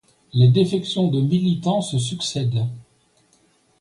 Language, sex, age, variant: French, male, 60-69, Français de métropole